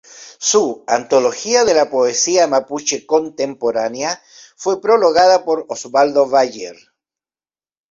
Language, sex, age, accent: Spanish, male, 50-59, Chileno: Chile, Cuyo